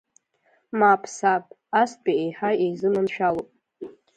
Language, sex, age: Abkhazian, female, under 19